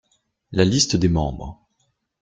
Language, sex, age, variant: French, male, 19-29, Français de métropole